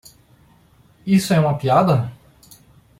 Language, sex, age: Portuguese, male, 40-49